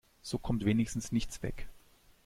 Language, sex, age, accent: German, male, 30-39, Deutschland Deutsch